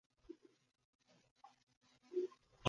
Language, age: English, 19-29